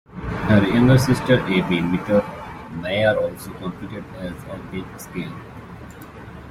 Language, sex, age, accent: English, male, 19-29, United States English